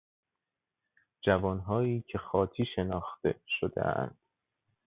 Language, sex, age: Persian, male, 19-29